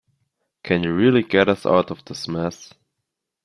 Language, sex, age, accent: English, male, 19-29, United States English